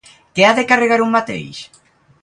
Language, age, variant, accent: Catalan, under 19, Valencià septentrional, valencià